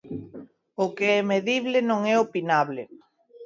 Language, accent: Galician, Normativo (estándar)